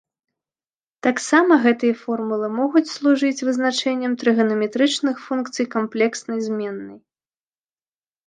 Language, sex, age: Belarusian, female, 19-29